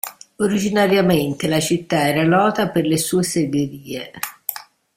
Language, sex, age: Italian, female, 60-69